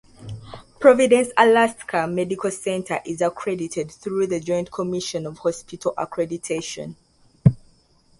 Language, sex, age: English, female, 19-29